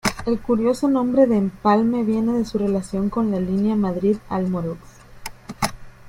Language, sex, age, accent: Spanish, female, 19-29, México